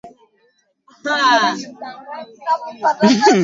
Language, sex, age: Swahili, male, 19-29